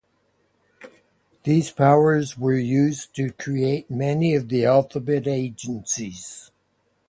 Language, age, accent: English, 70-79, Canadian English